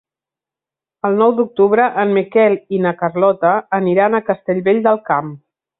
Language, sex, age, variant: Catalan, female, 50-59, Central